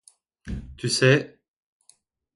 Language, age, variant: French, 50-59, Français de métropole